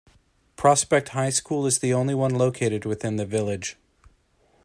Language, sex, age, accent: English, male, 30-39, United States English